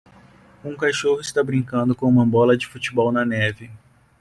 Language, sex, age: Portuguese, male, 19-29